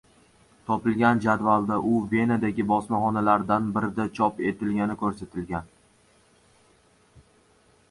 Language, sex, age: Uzbek, male, under 19